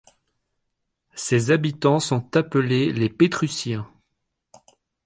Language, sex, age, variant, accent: French, male, 30-39, Français d'Europe, Français de Belgique